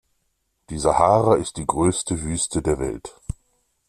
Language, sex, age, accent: German, male, 40-49, Deutschland Deutsch